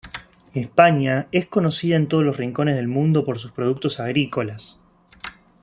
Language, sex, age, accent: Spanish, male, 19-29, Rioplatense: Argentina, Uruguay, este de Bolivia, Paraguay